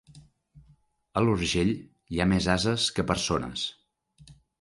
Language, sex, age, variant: Catalan, male, 30-39, Central